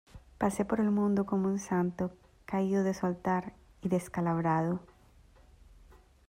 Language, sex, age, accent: Spanish, female, 30-39, Andino-Pacífico: Colombia, Perú, Ecuador, oeste de Bolivia y Venezuela andina